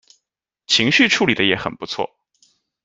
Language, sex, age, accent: Chinese, male, 30-39, 出生地：浙江省